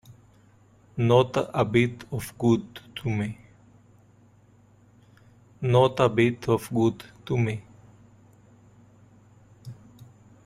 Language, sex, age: English, male, 40-49